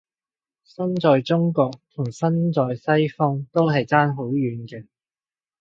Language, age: Cantonese, 40-49